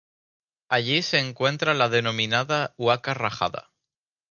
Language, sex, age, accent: Spanish, male, 19-29, España: Islas Canarias